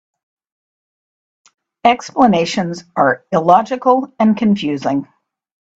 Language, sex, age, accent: English, female, 70-79, United States English